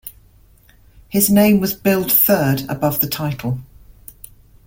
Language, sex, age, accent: English, female, 50-59, England English